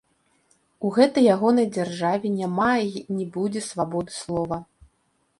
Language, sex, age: Belarusian, female, 40-49